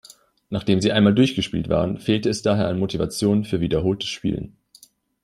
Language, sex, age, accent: German, male, 19-29, Deutschland Deutsch